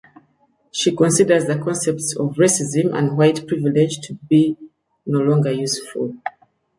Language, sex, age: English, female, 40-49